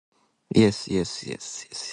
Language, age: English, 19-29